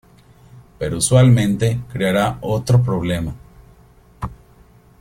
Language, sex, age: Spanish, male, 30-39